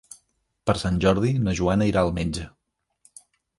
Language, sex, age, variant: Catalan, male, 50-59, Central